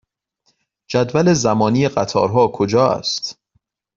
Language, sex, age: Persian, male, 30-39